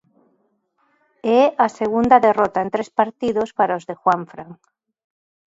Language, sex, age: Galician, female, 40-49